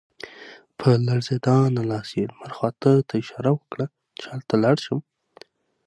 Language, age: Pashto, 19-29